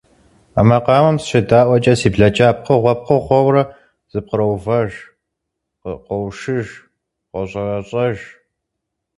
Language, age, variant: Kabardian, 19-29, Адыгэбзэ (Къэбэрдей, Кирил, псоми зэдай)